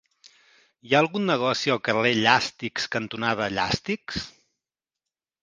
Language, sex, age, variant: Catalan, male, 40-49, Central